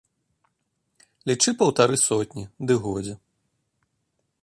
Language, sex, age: Belarusian, male, 30-39